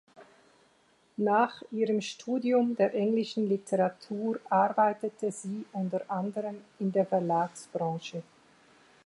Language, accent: German, Schweizerdeutsch